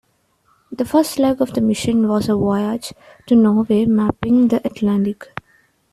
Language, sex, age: English, female, 19-29